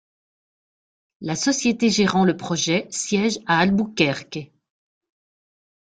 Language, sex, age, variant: French, female, 60-69, Français de métropole